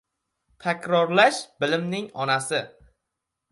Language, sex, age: Uzbek, male, 19-29